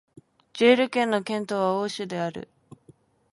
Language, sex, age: Japanese, female, 19-29